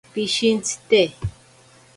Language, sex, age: Ashéninka Perené, female, 40-49